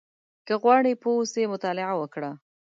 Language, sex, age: Pashto, female, 19-29